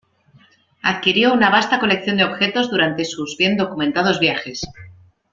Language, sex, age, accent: Spanish, female, 30-39, España: Centro-Sur peninsular (Madrid, Toledo, Castilla-La Mancha)